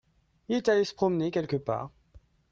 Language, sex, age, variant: French, male, 30-39, Français de métropole